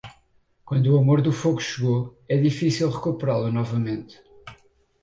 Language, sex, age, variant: Portuguese, male, 30-39, Portuguese (Portugal)